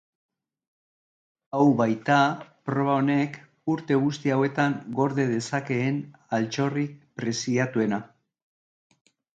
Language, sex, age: Basque, male, 60-69